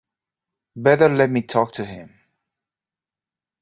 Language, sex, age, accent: English, male, 30-39, Irish English